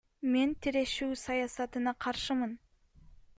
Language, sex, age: Kyrgyz, female, 19-29